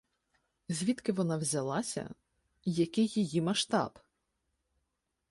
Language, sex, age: Ukrainian, female, 30-39